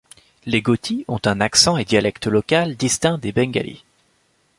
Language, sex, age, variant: French, male, 19-29, Français de métropole